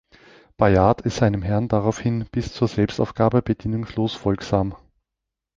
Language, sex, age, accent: German, male, 40-49, Österreichisches Deutsch